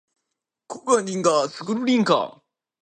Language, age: Cantonese, 19-29